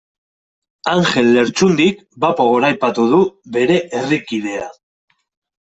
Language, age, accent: Basque, 30-39, Mendebalekoa (Araba, Bizkaia, Gipuzkoako mendebaleko herri batzuk)